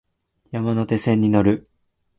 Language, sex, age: Japanese, male, 19-29